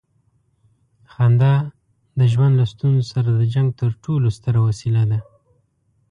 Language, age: Pashto, 19-29